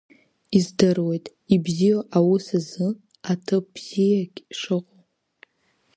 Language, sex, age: Abkhazian, female, under 19